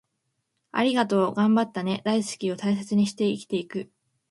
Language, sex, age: Japanese, female, 19-29